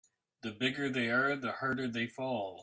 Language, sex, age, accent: English, male, 40-49, Canadian English